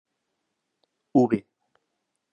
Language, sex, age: Galician, male, 30-39